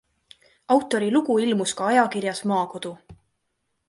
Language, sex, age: Estonian, female, 19-29